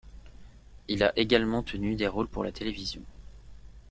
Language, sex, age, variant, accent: French, male, 19-29, Français d'Europe, Français de Belgique